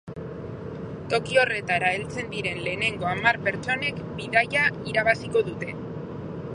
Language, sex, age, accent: Basque, female, 40-49, Mendebalekoa (Araba, Bizkaia, Gipuzkoako mendebaleko herri batzuk)